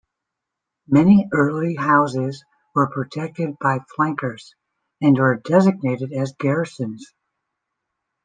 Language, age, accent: English, 30-39, United States English